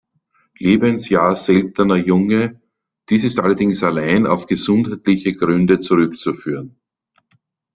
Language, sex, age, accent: German, male, 50-59, Österreichisches Deutsch